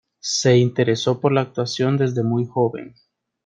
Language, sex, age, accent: Spanish, male, 19-29, América central